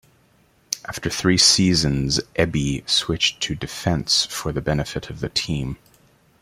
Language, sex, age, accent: English, male, 30-39, Canadian English